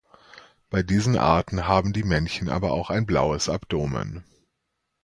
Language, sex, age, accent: German, male, 30-39, Deutschland Deutsch